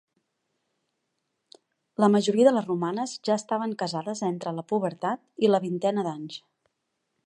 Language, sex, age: Catalan, female, 30-39